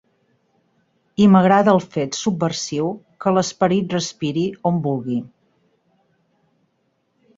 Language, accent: Catalan, Garrotxi